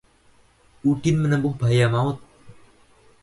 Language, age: Indonesian, 19-29